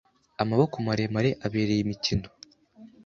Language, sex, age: Kinyarwanda, male, 30-39